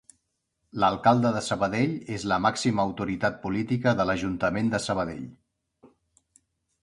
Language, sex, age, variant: Catalan, male, 40-49, Central